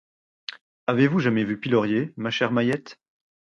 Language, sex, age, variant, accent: French, male, 30-39, Français d'Europe, Français de Belgique